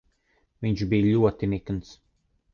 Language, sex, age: Latvian, male, 30-39